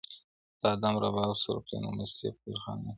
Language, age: Pashto, 19-29